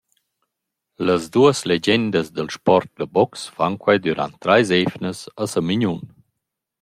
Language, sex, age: Romansh, male, 40-49